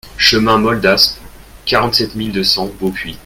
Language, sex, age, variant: French, male, 30-39, Français de métropole